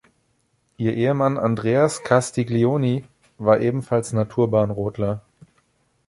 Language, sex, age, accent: German, male, 19-29, Deutschland Deutsch